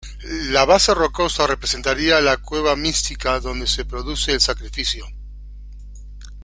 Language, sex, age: Spanish, male, 50-59